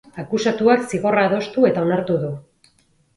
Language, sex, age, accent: Basque, female, 40-49, Erdialdekoa edo Nafarra (Gipuzkoa, Nafarroa)